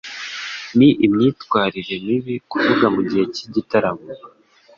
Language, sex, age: Kinyarwanda, male, under 19